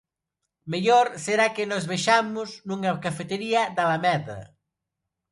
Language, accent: Galician, Neofalante